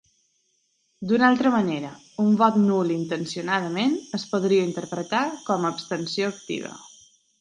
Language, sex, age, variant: Catalan, female, 30-39, Balear